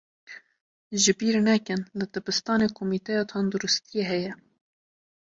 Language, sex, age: Kurdish, female, 19-29